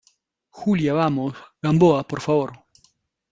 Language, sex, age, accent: Spanish, male, 50-59, Rioplatense: Argentina, Uruguay, este de Bolivia, Paraguay